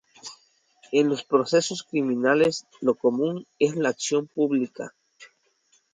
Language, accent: Spanish, España: Norte peninsular (Asturias, Castilla y León, Cantabria, País Vasco, Navarra, Aragón, La Rioja, Guadalajara, Cuenca); México